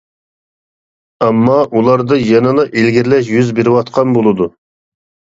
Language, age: Uyghur, 40-49